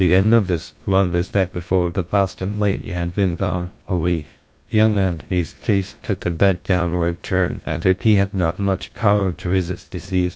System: TTS, GlowTTS